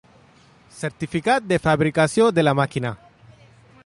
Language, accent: Catalan, aprenent (recent, des d'altres llengües)